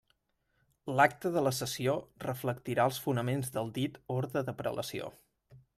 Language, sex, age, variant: Catalan, male, 19-29, Central